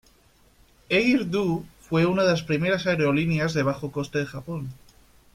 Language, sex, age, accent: Spanish, male, 19-29, España: Centro-Sur peninsular (Madrid, Toledo, Castilla-La Mancha)